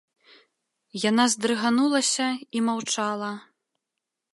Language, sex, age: Belarusian, female, 19-29